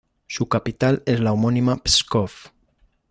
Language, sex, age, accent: Spanish, male, 50-59, España: Norte peninsular (Asturias, Castilla y León, Cantabria, País Vasco, Navarra, Aragón, La Rioja, Guadalajara, Cuenca)